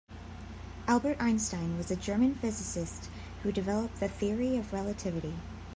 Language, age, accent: English, 19-29, United States English